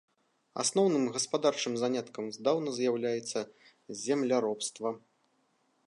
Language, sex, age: Belarusian, male, 40-49